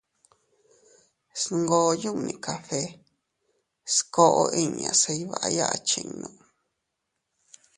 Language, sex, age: Teutila Cuicatec, female, 30-39